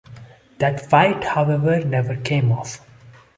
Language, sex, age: English, male, 19-29